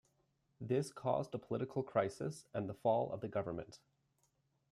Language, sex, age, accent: English, male, 19-29, Canadian English